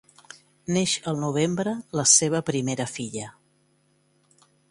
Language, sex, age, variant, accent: Catalan, female, 50-59, Central, central